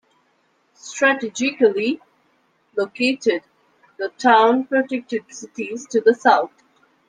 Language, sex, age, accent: English, female, 19-29, India and South Asia (India, Pakistan, Sri Lanka)